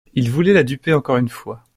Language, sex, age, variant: French, male, 19-29, Français de métropole